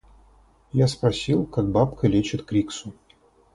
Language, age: Russian, 30-39